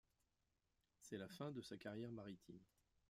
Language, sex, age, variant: French, male, 50-59, Français de métropole